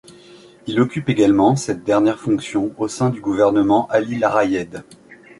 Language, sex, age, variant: French, male, 40-49, Français de métropole